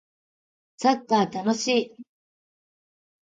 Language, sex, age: Japanese, female, 50-59